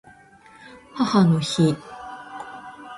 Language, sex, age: Japanese, female, 19-29